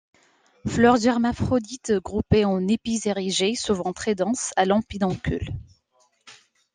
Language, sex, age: French, female, 19-29